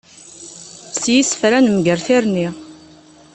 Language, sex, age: Kabyle, female, 30-39